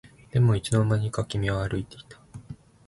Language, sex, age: Japanese, male, 19-29